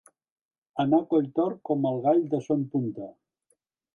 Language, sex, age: Catalan, male, 70-79